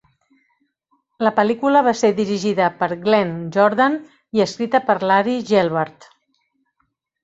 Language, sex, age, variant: Catalan, female, 50-59, Central